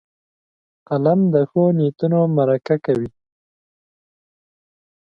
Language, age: Pashto, 19-29